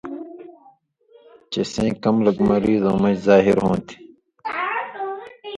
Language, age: Indus Kohistani, 30-39